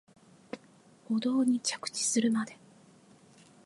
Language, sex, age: Japanese, female, 30-39